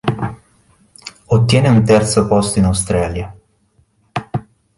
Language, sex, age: Italian, male, 19-29